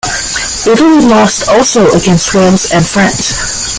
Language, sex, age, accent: English, female, 30-39, Canadian English